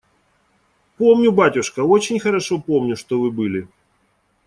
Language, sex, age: Russian, male, 40-49